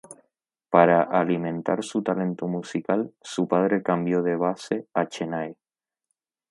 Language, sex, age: Spanish, male, 19-29